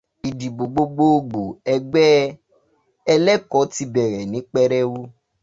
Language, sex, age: Yoruba, male, 19-29